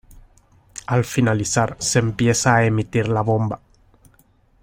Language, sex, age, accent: Spanish, male, 19-29, América central